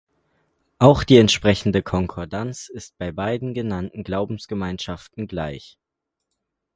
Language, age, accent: German, under 19, Deutschland Deutsch